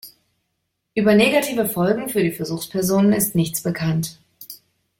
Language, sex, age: German, female, 30-39